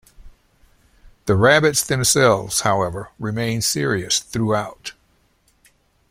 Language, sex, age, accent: English, male, 60-69, United States English